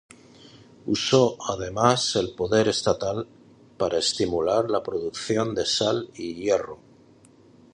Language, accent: Spanish, España: Norte peninsular (Asturias, Castilla y León, Cantabria, País Vasco, Navarra, Aragón, La Rioja, Guadalajara, Cuenca)